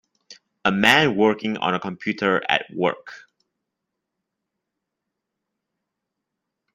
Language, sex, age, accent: English, male, 19-29, Malaysian English